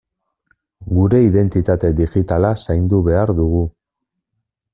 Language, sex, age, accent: Basque, male, 40-49, Mendebalekoa (Araba, Bizkaia, Gipuzkoako mendebaleko herri batzuk)